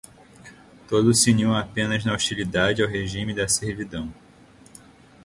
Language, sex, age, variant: Portuguese, male, 19-29, Portuguese (Brasil)